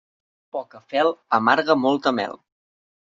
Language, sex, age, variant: Catalan, male, 19-29, Central